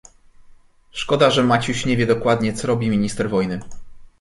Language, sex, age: Polish, male, 30-39